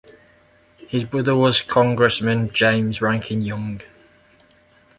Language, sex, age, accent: English, male, 40-49, England English